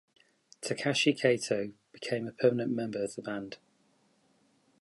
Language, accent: English, England English